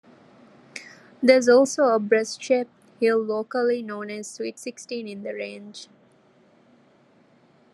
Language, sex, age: English, female, 19-29